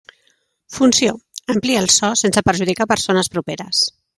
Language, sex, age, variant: Catalan, female, 30-39, Central